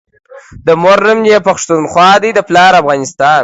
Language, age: Pashto, 19-29